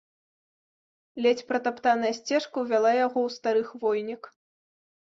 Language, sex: Belarusian, female